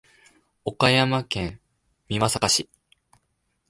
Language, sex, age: Japanese, male, 19-29